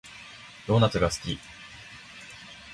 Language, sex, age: Japanese, male, 19-29